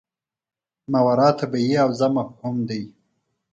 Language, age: Pashto, 30-39